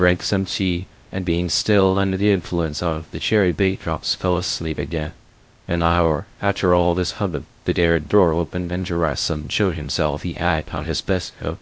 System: TTS, VITS